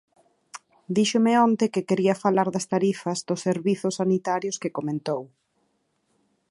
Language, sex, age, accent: Galician, female, 30-39, Oriental (común en zona oriental); Normativo (estándar)